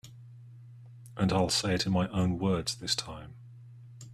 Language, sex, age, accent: English, male, 30-39, England English